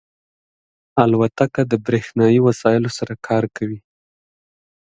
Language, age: Pashto, 19-29